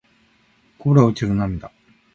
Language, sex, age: Japanese, male, 60-69